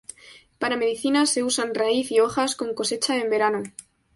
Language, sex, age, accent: Spanish, female, 19-29, España: Centro-Sur peninsular (Madrid, Toledo, Castilla-La Mancha)